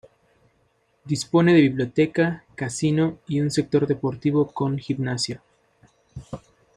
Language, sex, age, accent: Spanish, male, 19-29, México